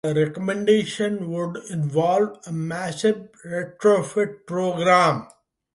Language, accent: English, India and South Asia (India, Pakistan, Sri Lanka)